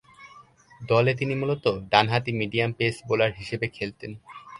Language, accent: Bengali, Bangladeshi